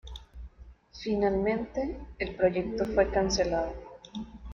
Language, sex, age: Spanish, female, 19-29